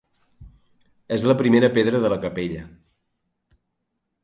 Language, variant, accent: Catalan, Central, central